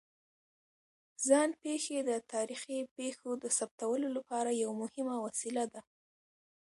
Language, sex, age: Pashto, female, under 19